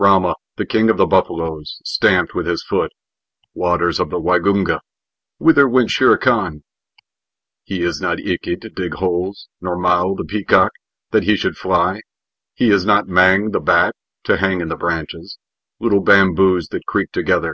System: none